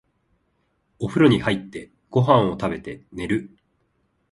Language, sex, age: Japanese, male, 19-29